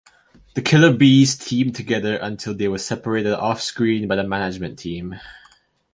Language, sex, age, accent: English, male, 19-29, Malaysian English